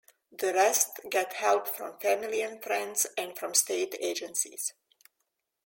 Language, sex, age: English, female, 60-69